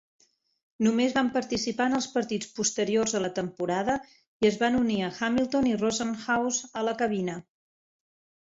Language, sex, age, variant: Catalan, female, 50-59, Central